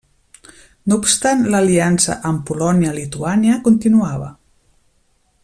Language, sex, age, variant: Catalan, female, 40-49, Central